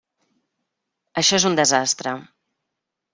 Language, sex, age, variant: Catalan, female, 40-49, Central